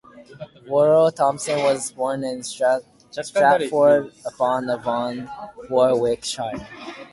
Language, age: English, under 19